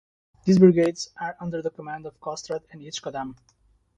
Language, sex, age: English, male, 30-39